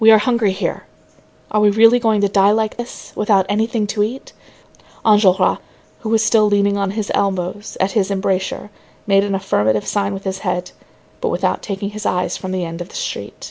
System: none